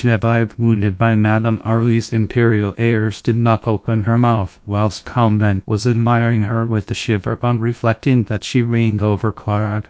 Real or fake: fake